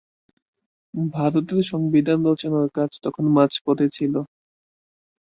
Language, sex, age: Bengali, male, 19-29